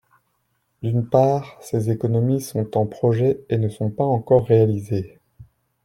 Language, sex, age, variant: French, male, 30-39, Français de métropole